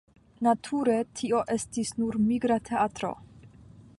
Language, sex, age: Esperanto, female, 19-29